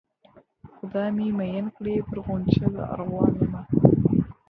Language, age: Pashto, under 19